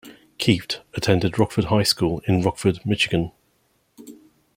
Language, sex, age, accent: English, male, 50-59, England English